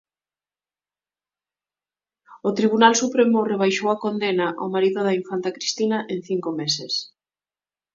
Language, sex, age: Galician, female, 30-39